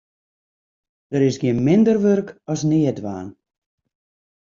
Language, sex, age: Western Frisian, female, 60-69